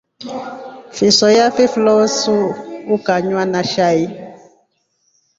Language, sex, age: Rombo, female, 40-49